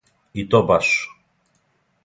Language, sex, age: Serbian, male, 19-29